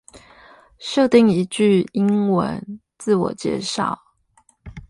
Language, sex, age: Chinese, female, 30-39